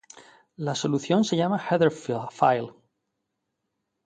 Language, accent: Spanish, España: Norte peninsular (Asturias, Castilla y León, Cantabria, País Vasco, Navarra, Aragón, La Rioja, Guadalajara, Cuenca)